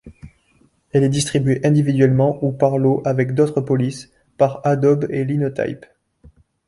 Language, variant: French, Français de métropole